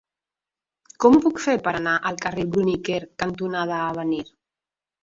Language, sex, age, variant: Catalan, female, 50-59, Central